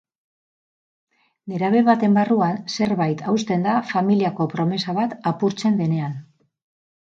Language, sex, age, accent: Basque, female, 50-59, Mendebalekoa (Araba, Bizkaia, Gipuzkoako mendebaleko herri batzuk)